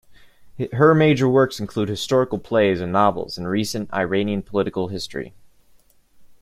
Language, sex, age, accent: English, male, 19-29, United States English